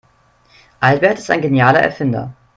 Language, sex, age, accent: German, male, under 19, Deutschland Deutsch